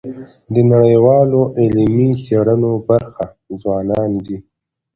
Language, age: Pashto, 19-29